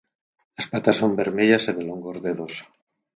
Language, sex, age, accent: Galician, male, 40-49, Central (gheada); Normativo (estándar)